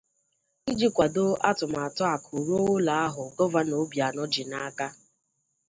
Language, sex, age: Igbo, female, 30-39